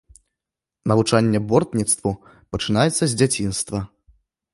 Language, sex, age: Belarusian, male, 19-29